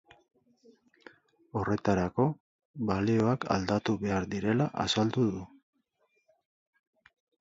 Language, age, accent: Basque, 50-59, Mendebalekoa (Araba, Bizkaia, Gipuzkoako mendebaleko herri batzuk)